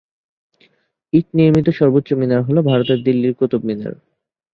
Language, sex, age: Bengali, male, 19-29